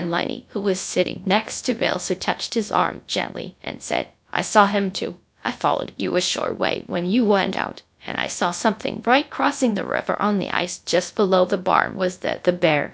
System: TTS, GradTTS